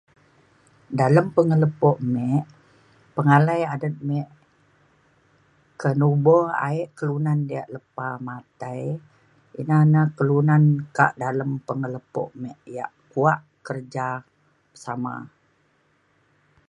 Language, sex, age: Mainstream Kenyah, female, 60-69